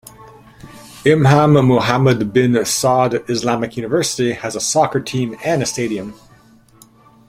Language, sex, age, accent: English, male, 40-49, Canadian English